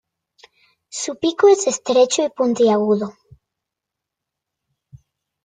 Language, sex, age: Spanish, female, under 19